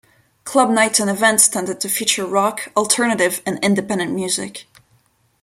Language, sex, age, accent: English, female, 19-29, United States English